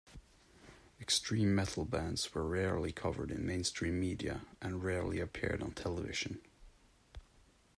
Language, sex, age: English, male, 19-29